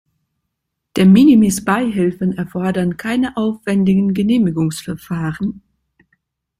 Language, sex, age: German, female, 30-39